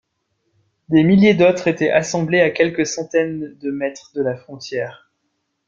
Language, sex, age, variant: French, male, 19-29, Français de métropole